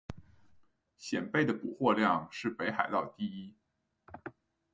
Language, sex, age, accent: Chinese, male, 19-29, 出生地：上海市